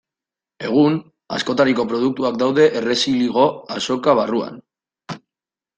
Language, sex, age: Basque, male, 19-29